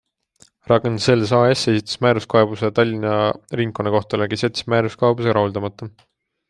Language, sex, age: Estonian, male, 19-29